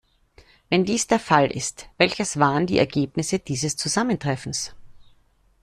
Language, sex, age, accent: German, female, 50-59, Österreichisches Deutsch